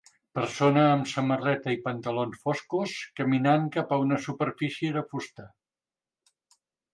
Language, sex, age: Catalan, male, 70-79